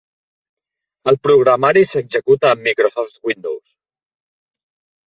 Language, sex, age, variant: Catalan, male, 30-39, Central